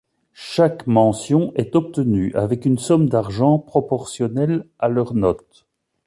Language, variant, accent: French, Français d'Europe, Français de Belgique